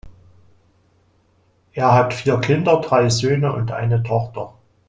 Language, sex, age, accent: German, male, 40-49, Deutschland Deutsch